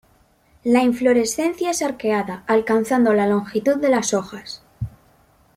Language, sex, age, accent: Spanish, female, under 19, España: Norte peninsular (Asturias, Castilla y León, Cantabria, País Vasco, Navarra, Aragón, La Rioja, Guadalajara, Cuenca)